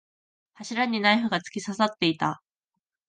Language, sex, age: Japanese, female, under 19